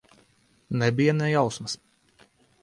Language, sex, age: Latvian, male, 19-29